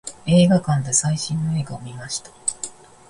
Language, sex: Japanese, female